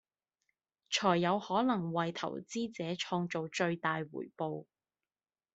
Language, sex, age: Cantonese, female, 19-29